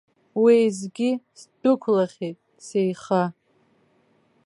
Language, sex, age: Abkhazian, female, 19-29